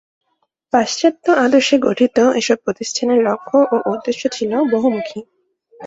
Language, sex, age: Bengali, female, 19-29